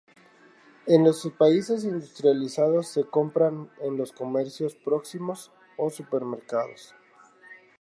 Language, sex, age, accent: Spanish, male, 30-39, México